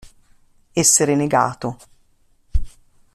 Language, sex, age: Italian, female, 50-59